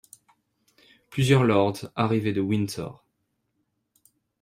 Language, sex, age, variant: French, male, 19-29, Français de métropole